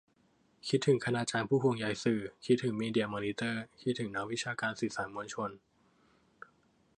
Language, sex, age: Thai, male, under 19